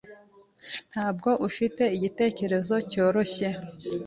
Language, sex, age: Kinyarwanda, female, 19-29